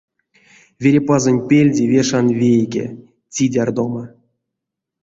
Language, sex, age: Erzya, male, 30-39